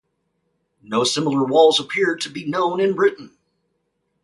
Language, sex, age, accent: English, male, 30-39, United States English